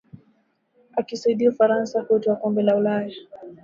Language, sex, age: Swahili, female, 19-29